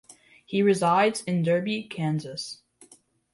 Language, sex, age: English, male, under 19